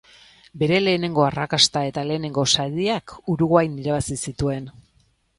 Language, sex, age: Basque, female, 40-49